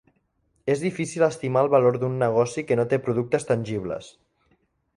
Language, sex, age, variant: Catalan, male, under 19, Central